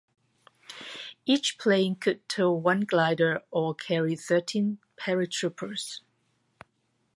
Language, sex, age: English, female, 60-69